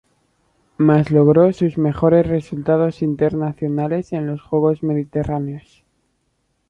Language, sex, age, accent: Spanish, male, under 19, España: Norte peninsular (Asturias, Castilla y León, Cantabria, País Vasco, Navarra, Aragón, La Rioja, Guadalajara, Cuenca)